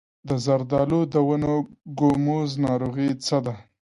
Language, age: Pashto, 19-29